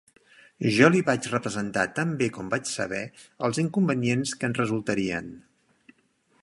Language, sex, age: Catalan, male, 50-59